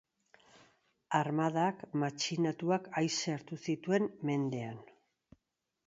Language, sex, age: Basque, female, 50-59